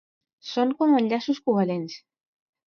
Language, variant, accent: Catalan, Central, central